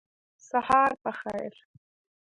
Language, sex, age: Pashto, female, under 19